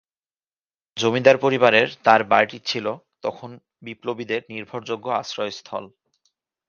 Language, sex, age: Bengali, male, 19-29